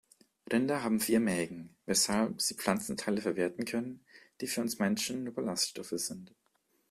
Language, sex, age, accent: German, male, 19-29, Deutschland Deutsch